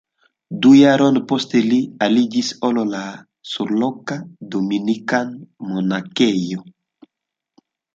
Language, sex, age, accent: Esperanto, male, 19-29, Internacia